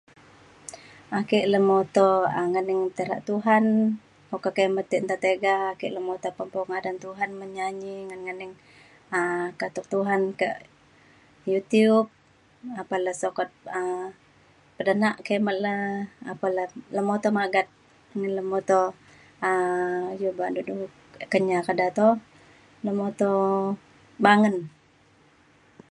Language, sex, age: Mainstream Kenyah, female, 40-49